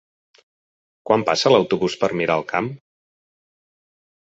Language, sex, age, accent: Catalan, male, 40-49, occidental